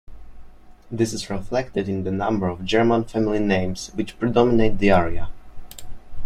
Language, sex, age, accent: English, male, under 19, United States English